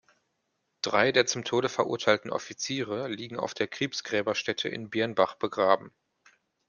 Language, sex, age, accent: German, male, 19-29, Deutschland Deutsch